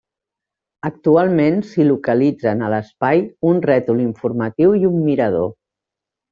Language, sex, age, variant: Catalan, female, 50-59, Central